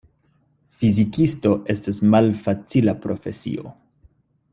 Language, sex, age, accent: Esperanto, male, 19-29, Internacia